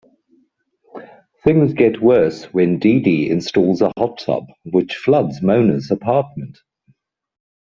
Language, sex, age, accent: English, male, 50-59, England English